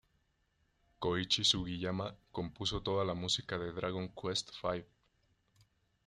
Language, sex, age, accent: Spanish, male, 19-29, México